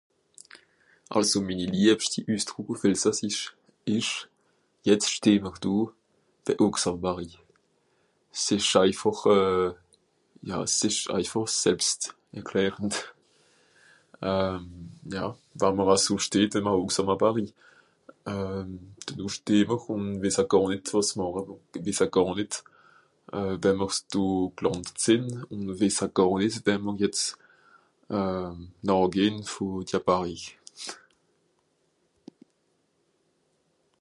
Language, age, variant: Swiss German, 19-29, Nordniederàlemmànisch (Rishoffe, Zàwere, Bùsswìller, Hawenau, Brüemt, Stroossbùri, Molse, Dàmbàch, Schlettstàtt, Pfàlzbùri usw.)